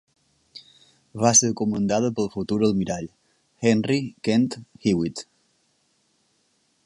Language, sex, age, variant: Catalan, male, 19-29, Balear